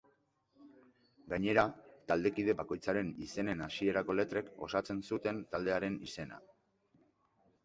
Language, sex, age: Basque, male, 40-49